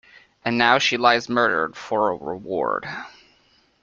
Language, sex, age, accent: English, male, 19-29, United States English